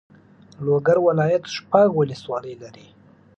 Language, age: Pashto, 30-39